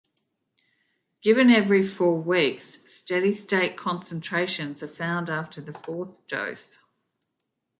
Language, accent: English, Australian English